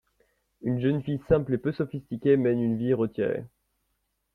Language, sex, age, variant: French, male, 19-29, Français de métropole